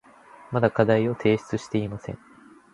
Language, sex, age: Japanese, male, 19-29